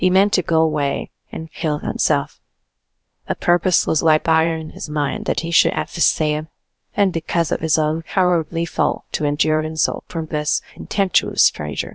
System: TTS, VITS